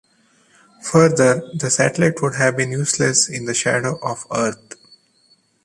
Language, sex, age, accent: English, male, 30-39, India and South Asia (India, Pakistan, Sri Lanka)